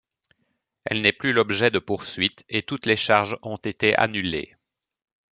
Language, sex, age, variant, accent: French, male, 40-49, Français d'Europe, Français de Belgique